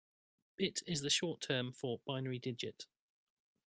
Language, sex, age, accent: English, male, 40-49, England English